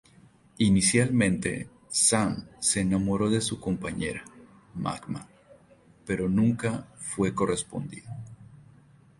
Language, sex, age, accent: Spanish, male, 30-39, México